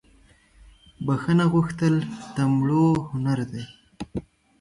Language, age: Pashto, 19-29